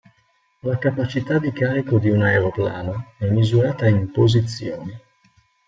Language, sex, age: Italian, male, 40-49